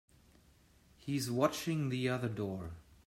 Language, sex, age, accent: English, male, 40-49, England English